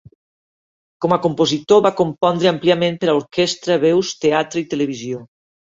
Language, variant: Catalan, Nord-Occidental